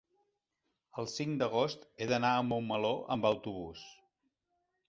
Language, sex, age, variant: Catalan, male, 40-49, Central